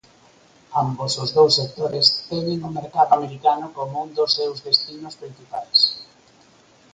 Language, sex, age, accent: Galician, male, 50-59, Normativo (estándar)